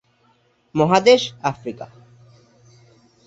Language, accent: Bengali, Bengali